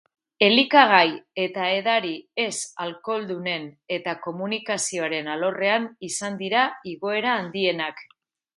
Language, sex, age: Basque, female, 40-49